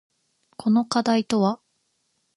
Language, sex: Japanese, female